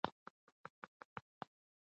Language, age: Pashto, 19-29